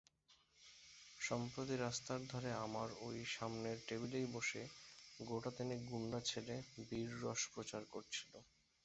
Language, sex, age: Bengali, male, 19-29